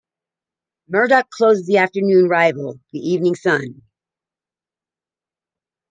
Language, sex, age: English, female, 40-49